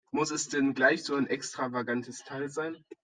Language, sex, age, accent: German, male, 19-29, Deutschland Deutsch